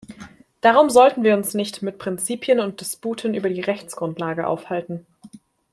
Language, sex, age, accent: German, female, 19-29, Deutschland Deutsch